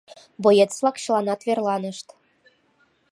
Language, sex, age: Mari, female, 19-29